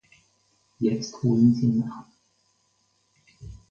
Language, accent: German, Deutschland Deutsch